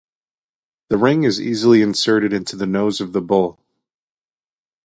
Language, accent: English, United States English